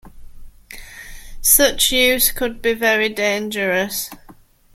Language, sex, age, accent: English, female, 19-29, England English